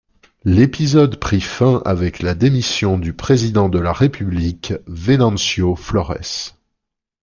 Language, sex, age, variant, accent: French, male, 30-39, Français d'Europe, Français de Suisse